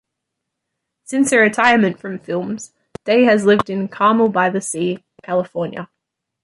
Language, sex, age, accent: English, female, 19-29, Australian English